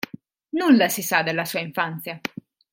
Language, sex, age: Italian, female, 30-39